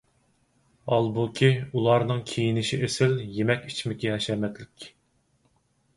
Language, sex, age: Uyghur, male, 30-39